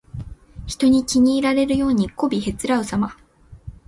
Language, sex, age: Japanese, female, 19-29